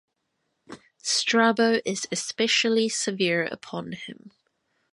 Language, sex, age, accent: English, female, 30-39, New Zealand English